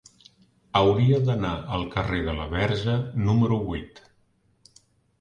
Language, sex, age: Catalan, male, 50-59